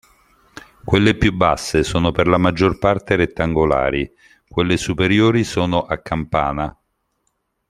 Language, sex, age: Italian, male, 50-59